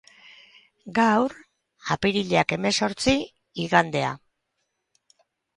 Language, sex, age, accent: Basque, female, 60-69, Erdialdekoa edo Nafarra (Gipuzkoa, Nafarroa)